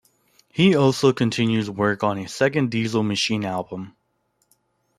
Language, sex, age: English, male, under 19